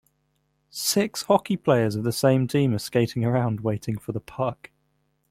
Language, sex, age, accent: English, male, 19-29, England English